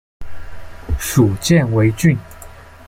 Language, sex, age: Chinese, male, 19-29